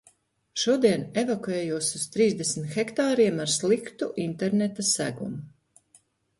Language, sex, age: Latvian, female, 50-59